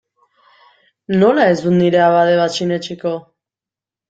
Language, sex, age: Basque, female, 19-29